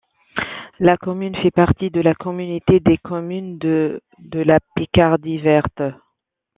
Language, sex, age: French, female, 19-29